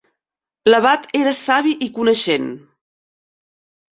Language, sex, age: Catalan, female, 40-49